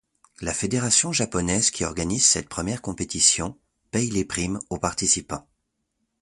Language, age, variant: French, 30-39, Français de métropole